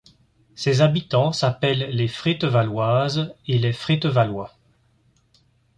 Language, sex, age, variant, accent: French, male, 50-59, Français d'Europe, Français de Belgique